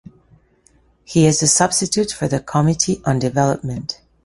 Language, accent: English, Canadian English